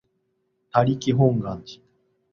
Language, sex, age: Japanese, male, 40-49